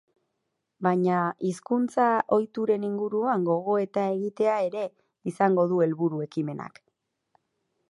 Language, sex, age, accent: Basque, female, 30-39, Erdialdekoa edo Nafarra (Gipuzkoa, Nafarroa)